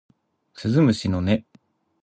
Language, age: Japanese, 30-39